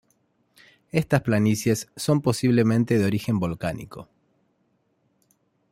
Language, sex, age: Spanish, male, 30-39